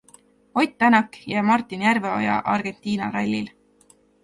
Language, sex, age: Estonian, female, 19-29